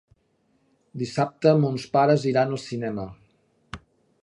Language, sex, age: Catalan, male, 50-59